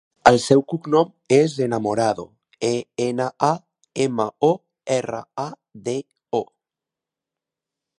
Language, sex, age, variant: Catalan, male, 30-39, Central